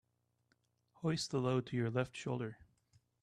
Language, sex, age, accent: English, male, 30-39, United States English